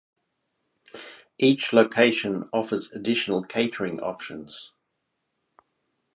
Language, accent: English, Australian English